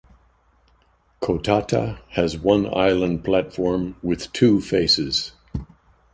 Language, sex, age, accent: English, male, 70-79, United States English